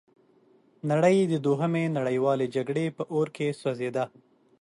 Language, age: Pashto, 30-39